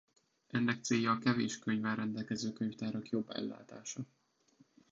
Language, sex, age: Hungarian, male, 19-29